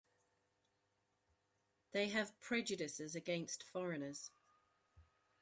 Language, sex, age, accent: English, female, 40-49, Australian English